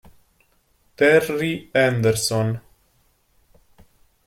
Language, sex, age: Italian, male, 19-29